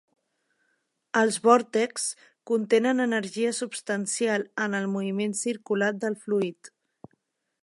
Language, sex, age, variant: Catalan, female, 30-39, Central